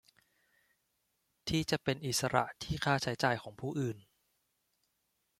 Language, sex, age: Thai, male, 30-39